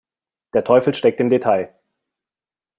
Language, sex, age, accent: German, male, 30-39, Deutschland Deutsch